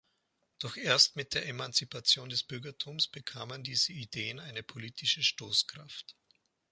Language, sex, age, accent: German, male, 50-59, Österreichisches Deutsch